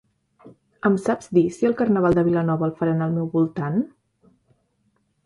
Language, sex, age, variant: Catalan, female, 19-29, Central